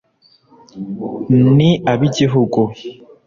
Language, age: Kinyarwanda, 19-29